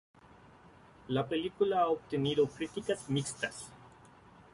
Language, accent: Spanish, México